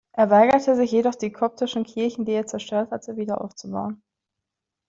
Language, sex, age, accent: German, female, 19-29, Deutschland Deutsch